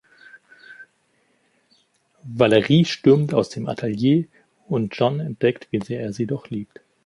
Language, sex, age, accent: German, male, 19-29, Deutschland Deutsch